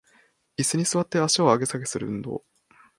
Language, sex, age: Japanese, male, 19-29